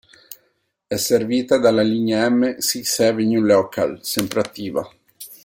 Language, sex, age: Italian, male, 30-39